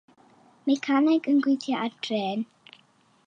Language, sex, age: Welsh, female, under 19